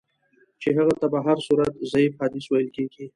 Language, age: Pashto, 19-29